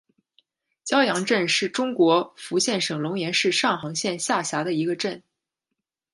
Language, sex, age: Chinese, female, 19-29